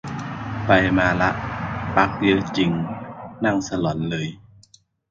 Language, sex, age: Thai, male, 19-29